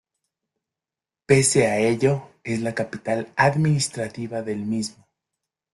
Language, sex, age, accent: Spanish, male, 19-29, Andino-Pacífico: Colombia, Perú, Ecuador, oeste de Bolivia y Venezuela andina